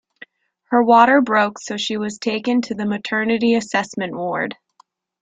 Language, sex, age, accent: English, female, 19-29, United States English